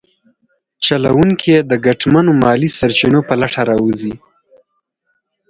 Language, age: Pashto, 19-29